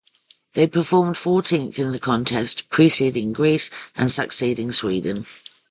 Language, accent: English, England English